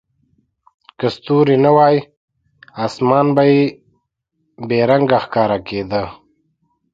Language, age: Pashto, 19-29